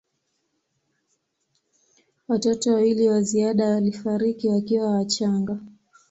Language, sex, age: Swahili, female, 19-29